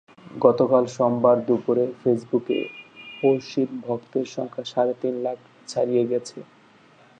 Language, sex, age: Bengali, male, 19-29